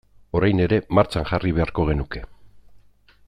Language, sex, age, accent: Basque, male, 50-59, Erdialdekoa edo Nafarra (Gipuzkoa, Nafarroa)